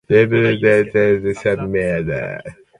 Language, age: English, 19-29